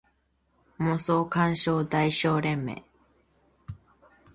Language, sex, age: Japanese, female, 19-29